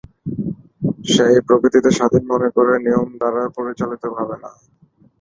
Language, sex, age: Bengali, male, 19-29